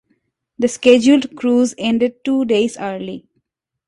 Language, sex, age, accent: English, female, 19-29, United States English